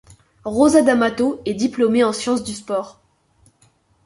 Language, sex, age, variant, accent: French, male, 19-29, Français d'Europe, Français de Belgique